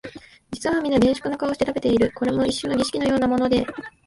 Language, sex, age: Japanese, female, 19-29